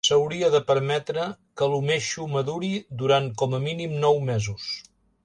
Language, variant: Catalan, Central